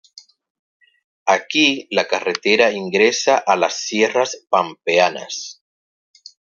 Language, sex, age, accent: Spanish, male, 30-39, Caribe: Cuba, Venezuela, Puerto Rico, República Dominicana, Panamá, Colombia caribeña, México caribeño, Costa del golfo de México